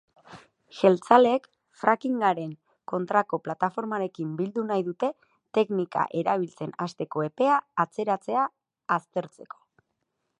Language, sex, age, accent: Basque, female, 30-39, Erdialdekoa edo Nafarra (Gipuzkoa, Nafarroa)